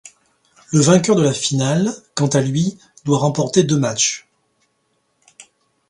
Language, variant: French, Français de métropole